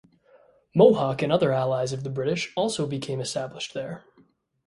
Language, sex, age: English, male, 19-29